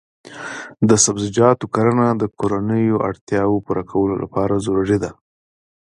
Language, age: Pashto, 30-39